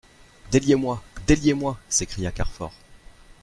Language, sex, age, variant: French, male, 30-39, Français de métropole